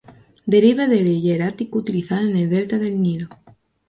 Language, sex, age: Spanish, female, 19-29